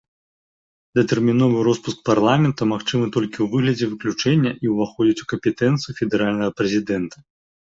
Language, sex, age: Belarusian, male, 30-39